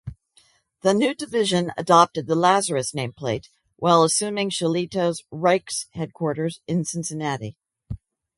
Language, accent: English, United States English